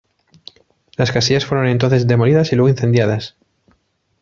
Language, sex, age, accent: Spanish, male, 40-49, España: Centro-Sur peninsular (Madrid, Toledo, Castilla-La Mancha)